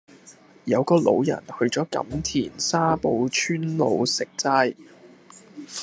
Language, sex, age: Cantonese, male, 19-29